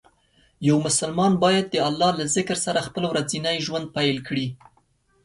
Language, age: Pashto, 19-29